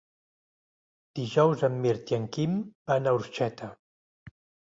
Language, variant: Catalan, Central